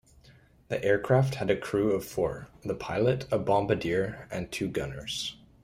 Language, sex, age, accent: English, male, 19-29, Canadian English